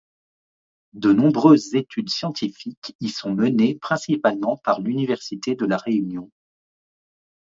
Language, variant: French, Français de métropole